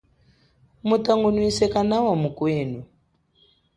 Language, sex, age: Chokwe, female, 19-29